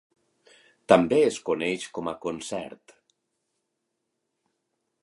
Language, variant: Catalan, Central